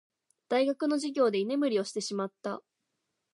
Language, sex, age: Japanese, female, under 19